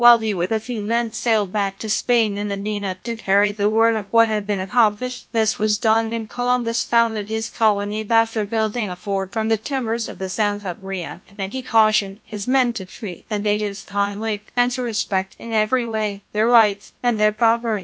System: TTS, GlowTTS